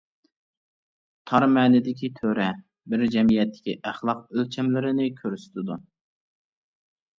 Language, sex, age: Uyghur, male, 19-29